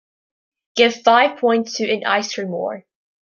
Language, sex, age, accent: English, female, under 19, United States English